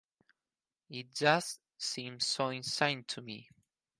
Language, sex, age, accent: English, male, 19-29, United States English